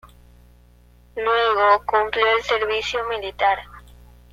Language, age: Spanish, under 19